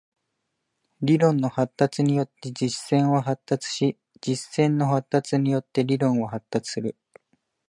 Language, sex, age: Japanese, male, 19-29